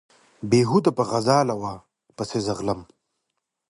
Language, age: Pashto, 19-29